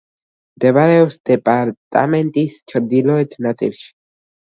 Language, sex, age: Georgian, male, under 19